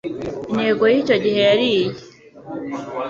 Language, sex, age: Kinyarwanda, female, 30-39